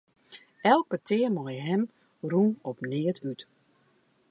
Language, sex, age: Western Frisian, female, 40-49